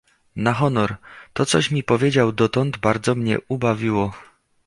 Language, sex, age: Polish, male, 30-39